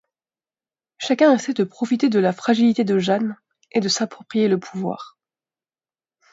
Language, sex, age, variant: French, female, 30-39, Français de métropole